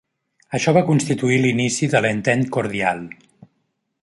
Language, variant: Catalan, Central